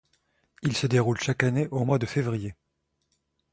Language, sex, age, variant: French, male, 19-29, Français de métropole